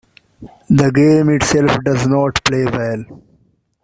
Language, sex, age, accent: English, male, under 19, India and South Asia (India, Pakistan, Sri Lanka)